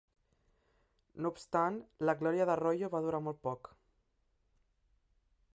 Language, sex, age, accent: Catalan, male, 19-29, Barcelona